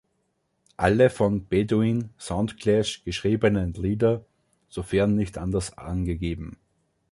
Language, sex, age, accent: German, male, 30-39, Österreichisches Deutsch